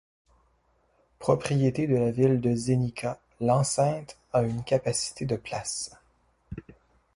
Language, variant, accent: French, Français d'Amérique du Nord, Français du Canada